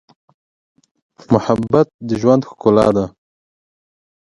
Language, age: Pashto, 19-29